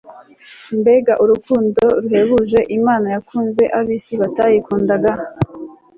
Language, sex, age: Kinyarwanda, female, 19-29